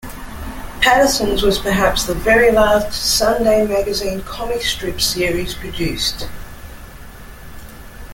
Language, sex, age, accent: English, female, 50-59, Australian English